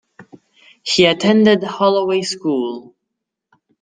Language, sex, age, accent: English, male, under 19, United States English